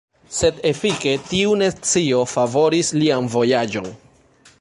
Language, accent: Esperanto, Internacia